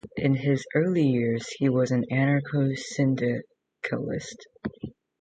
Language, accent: English, United States English